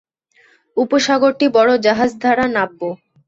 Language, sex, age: Bengali, female, 19-29